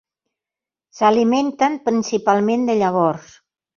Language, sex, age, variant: Catalan, female, 70-79, Central